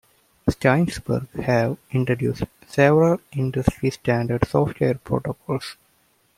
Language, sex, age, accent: English, male, 19-29, United States English